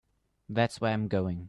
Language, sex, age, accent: English, male, under 19, England English